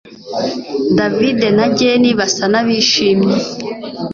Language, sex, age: Kinyarwanda, female, 19-29